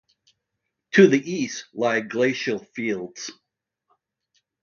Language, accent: English, United States English